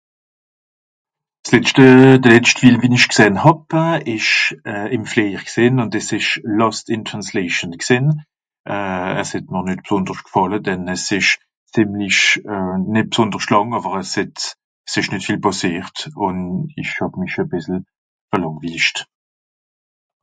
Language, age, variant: Swiss German, 40-49, Nordniederàlemmànisch (Rishoffe, Zàwere, Bùsswìller, Hawenau, Brüemt, Stroossbùri, Molse, Dàmbàch, Schlettstàtt, Pfàlzbùri usw.)